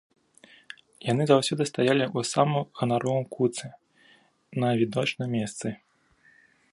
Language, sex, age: Belarusian, male, 30-39